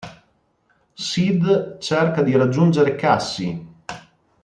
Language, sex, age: Italian, male, 40-49